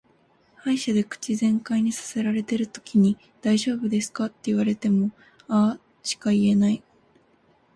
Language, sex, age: Japanese, female, 19-29